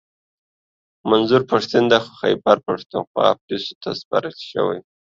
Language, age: Pashto, under 19